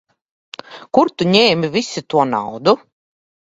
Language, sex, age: Latvian, female, 40-49